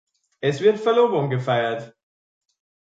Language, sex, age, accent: German, male, 30-39, Österreichisches Deutsch